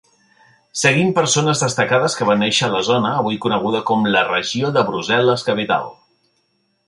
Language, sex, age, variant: Catalan, male, 40-49, Central